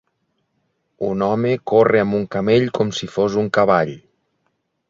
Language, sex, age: Catalan, male, 50-59